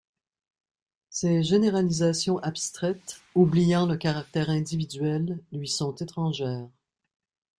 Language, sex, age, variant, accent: French, female, 50-59, Français d'Amérique du Nord, Français du Canada